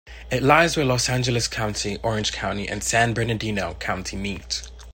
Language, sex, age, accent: English, male, 19-29, England English